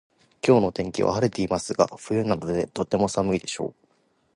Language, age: Japanese, 19-29